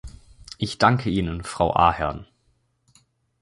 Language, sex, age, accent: German, male, 19-29, Deutschland Deutsch